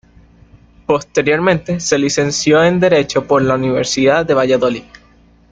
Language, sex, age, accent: Spanish, male, 19-29, Caribe: Cuba, Venezuela, Puerto Rico, República Dominicana, Panamá, Colombia caribeña, México caribeño, Costa del golfo de México